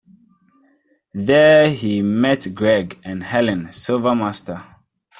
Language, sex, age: English, male, 19-29